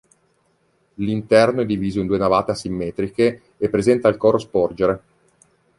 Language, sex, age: Italian, male, 30-39